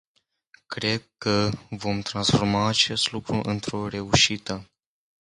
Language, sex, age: Romanian, male, 40-49